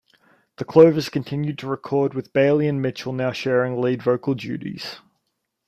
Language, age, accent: English, 19-29, Australian English